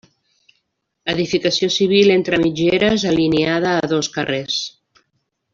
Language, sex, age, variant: Catalan, female, 50-59, Central